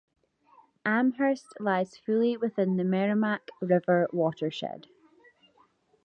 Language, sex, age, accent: English, female, 19-29, Scottish English